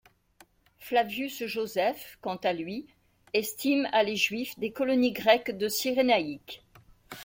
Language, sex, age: French, female, 60-69